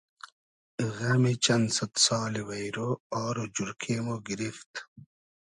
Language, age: Hazaragi, 19-29